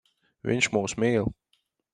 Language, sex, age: Latvian, male, 19-29